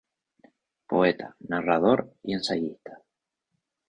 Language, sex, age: Spanish, male, 19-29